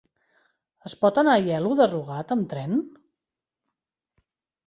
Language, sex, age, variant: Catalan, female, 30-39, Central